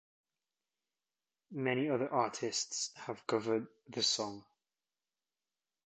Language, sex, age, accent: English, male, 30-39, England English